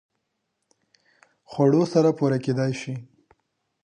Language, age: Pashto, 19-29